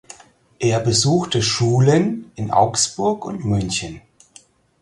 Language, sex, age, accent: German, male, 30-39, Deutschland Deutsch